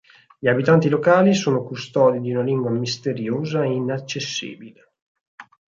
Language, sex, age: Italian, male, 19-29